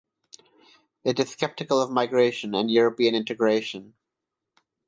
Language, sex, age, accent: English, male, 19-29, India and South Asia (India, Pakistan, Sri Lanka)